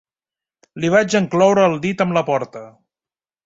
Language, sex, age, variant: Catalan, male, 30-39, Central